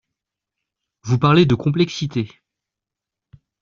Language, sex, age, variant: French, male, 30-39, Français de métropole